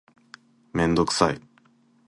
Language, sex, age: Japanese, male, 19-29